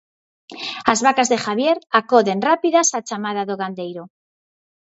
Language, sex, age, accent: Galician, female, 50-59, Normativo (estándar)